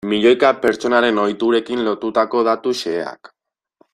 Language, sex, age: Basque, male, 19-29